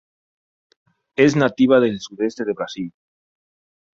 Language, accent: Spanish, México